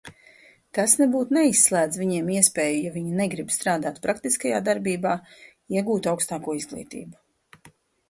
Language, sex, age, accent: Latvian, female, 40-49, bez akcenta